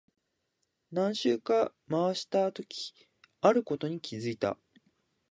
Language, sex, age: Japanese, male, 19-29